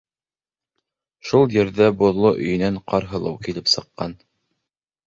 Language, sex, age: Bashkir, male, 30-39